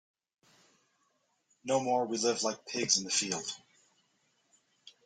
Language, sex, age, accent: English, male, 40-49, United States English